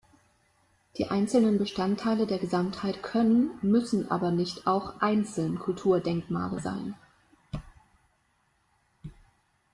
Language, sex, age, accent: German, female, 19-29, Deutschland Deutsch